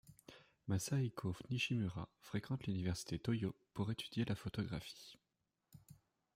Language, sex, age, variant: French, male, 19-29, Français de métropole